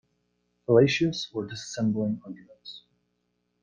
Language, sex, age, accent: English, male, under 19, United States English